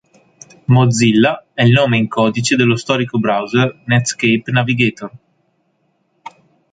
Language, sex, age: Italian, male, 30-39